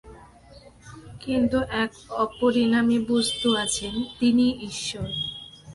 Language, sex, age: Bengali, female, 19-29